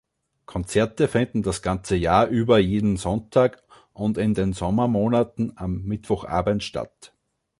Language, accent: German, Österreichisches Deutsch